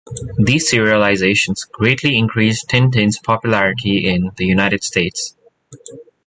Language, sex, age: English, male, 19-29